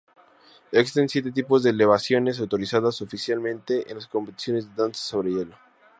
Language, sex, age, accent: Spanish, male, under 19, México